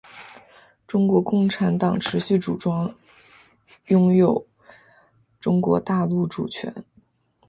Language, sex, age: Chinese, female, 19-29